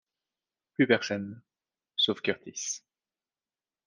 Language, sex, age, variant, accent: French, male, 30-39, Français d'Europe, Français de Belgique